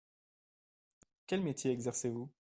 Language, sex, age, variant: French, male, 19-29, Français de métropole